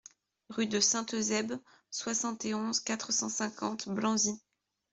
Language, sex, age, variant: French, female, 19-29, Français de métropole